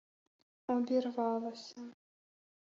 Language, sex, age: Ukrainian, female, 19-29